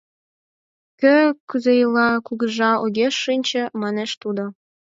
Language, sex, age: Mari, female, under 19